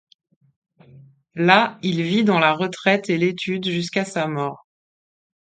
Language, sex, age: French, female, 40-49